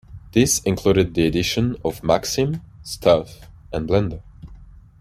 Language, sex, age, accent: English, male, 30-39, United States English